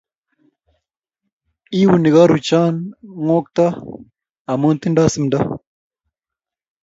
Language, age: Kalenjin, 19-29